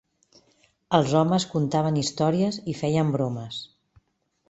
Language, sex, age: Catalan, female, 50-59